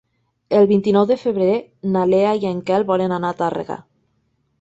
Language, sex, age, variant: Catalan, female, 19-29, Nord-Occidental